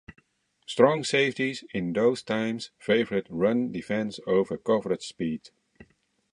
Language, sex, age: English, male, 40-49